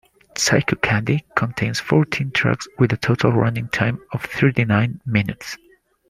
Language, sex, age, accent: English, male, 30-39, United States English